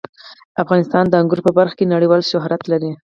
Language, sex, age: Pashto, female, 19-29